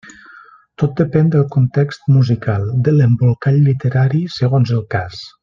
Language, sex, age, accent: Catalan, male, 40-49, valencià